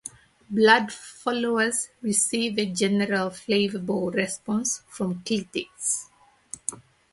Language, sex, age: English, female, 30-39